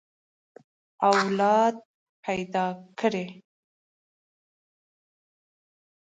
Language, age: Pashto, 19-29